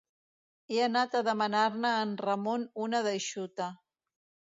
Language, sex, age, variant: Catalan, female, 50-59, Central